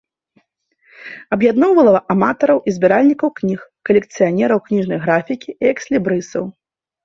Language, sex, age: Belarusian, female, 30-39